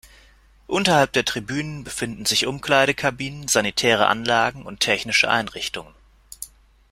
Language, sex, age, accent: German, male, 30-39, Deutschland Deutsch